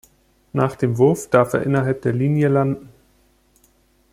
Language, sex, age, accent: German, male, 30-39, Deutschland Deutsch